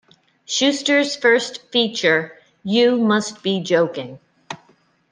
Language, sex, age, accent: English, female, 19-29, United States English